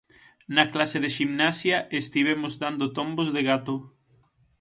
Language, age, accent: Galician, 19-29, Normativo (estándar)